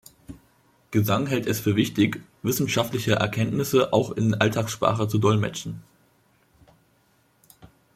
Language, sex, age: German, male, under 19